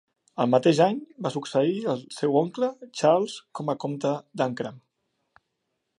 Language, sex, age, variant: Catalan, male, 30-39, Central